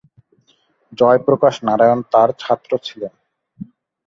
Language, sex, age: Bengali, male, 30-39